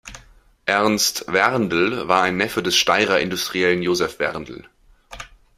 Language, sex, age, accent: German, male, 19-29, Deutschland Deutsch